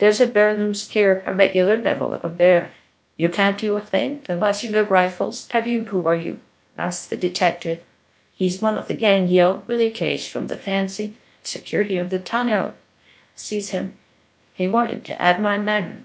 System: TTS, GlowTTS